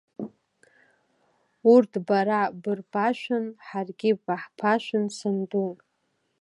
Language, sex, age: Abkhazian, female, 19-29